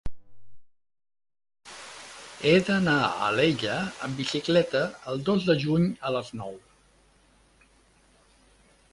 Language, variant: Catalan, Central